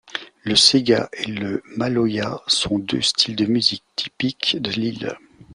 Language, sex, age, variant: French, male, 50-59, Français de métropole